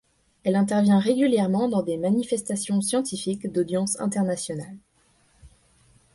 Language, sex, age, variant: French, female, 19-29, Français de métropole